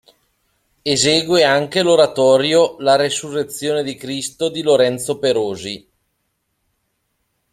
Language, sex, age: Italian, male, 30-39